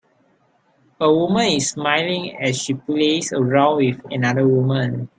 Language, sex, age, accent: English, male, 19-29, Malaysian English